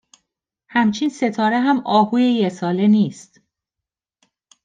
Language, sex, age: Persian, female, 40-49